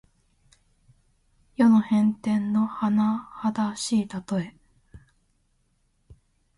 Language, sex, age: Japanese, female, 19-29